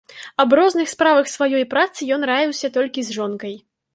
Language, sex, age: Belarusian, female, 19-29